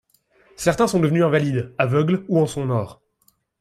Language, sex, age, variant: French, male, 19-29, Français de métropole